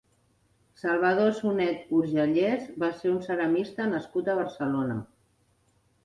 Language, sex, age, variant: Catalan, female, 60-69, Central